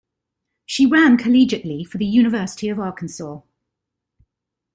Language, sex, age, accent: English, female, 40-49, England English